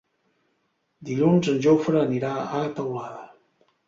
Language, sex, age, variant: Catalan, male, 30-39, Central